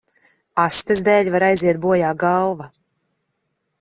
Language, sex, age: Latvian, female, 30-39